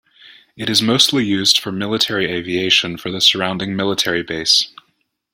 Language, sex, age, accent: English, male, 19-29, United States English